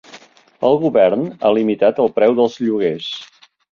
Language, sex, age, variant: Catalan, male, 50-59, Central